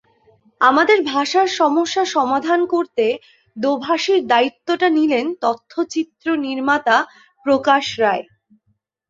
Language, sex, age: Bengali, female, 19-29